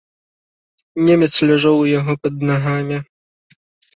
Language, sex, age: Belarusian, male, 19-29